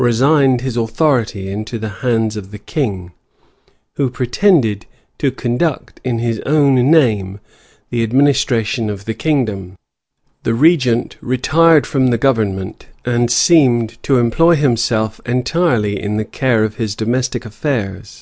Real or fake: real